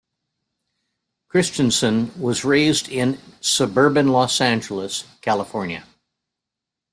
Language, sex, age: English, male, 70-79